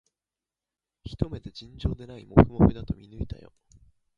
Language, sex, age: Japanese, male, 30-39